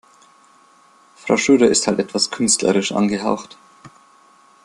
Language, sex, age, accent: German, male, 19-29, Deutschland Deutsch